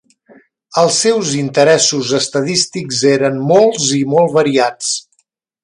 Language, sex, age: Catalan, male, 50-59